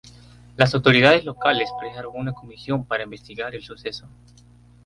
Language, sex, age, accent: Spanish, male, 19-29, Andino-Pacífico: Colombia, Perú, Ecuador, oeste de Bolivia y Venezuela andina